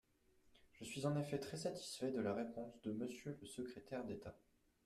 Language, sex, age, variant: French, male, under 19, Français de métropole